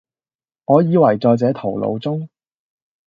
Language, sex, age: Cantonese, male, under 19